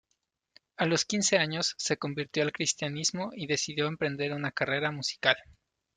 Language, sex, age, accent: Spanish, male, 30-39, México